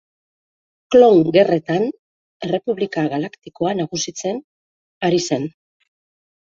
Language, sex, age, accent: Basque, female, 50-59, Mendebalekoa (Araba, Bizkaia, Gipuzkoako mendebaleko herri batzuk)